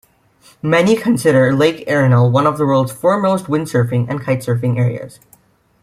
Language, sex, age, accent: English, male, under 19, United States English